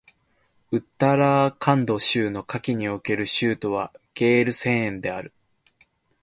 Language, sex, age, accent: Japanese, male, 19-29, 標準語